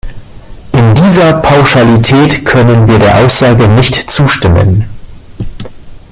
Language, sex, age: German, male, 50-59